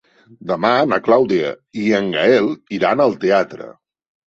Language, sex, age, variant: Catalan, male, 60-69, Central